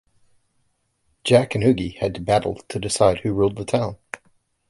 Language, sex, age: English, male, 50-59